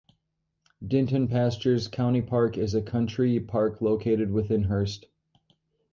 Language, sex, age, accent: English, male, 30-39, United States English